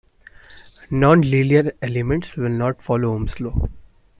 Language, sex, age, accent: English, male, under 19, India and South Asia (India, Pakistan, Sri Lanka)